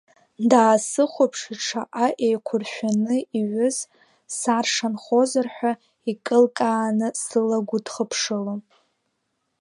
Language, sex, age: Abkhazian, female, under 19